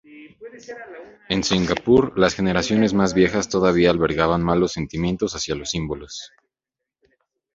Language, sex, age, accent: Spanish, male, 19-29, México